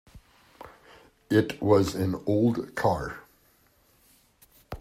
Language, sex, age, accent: English, male, 60-69, United States English